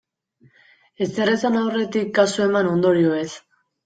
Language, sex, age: Basque, female, 19-29